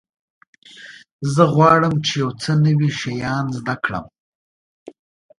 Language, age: Pashto, 19-29